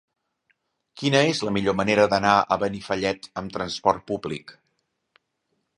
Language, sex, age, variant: Catalan, male, 50-59, Central